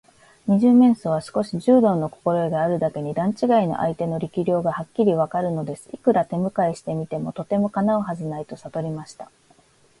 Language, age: Japanese, 30-39